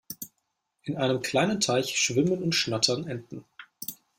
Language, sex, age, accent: German, male, 19-29, Deutschland Deutsch